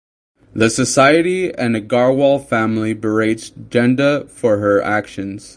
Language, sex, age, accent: English, male, 19-29, United States English